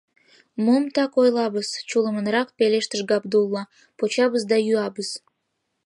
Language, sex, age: Mari, female, under 19